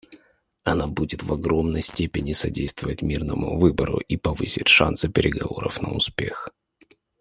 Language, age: Russian, 19-29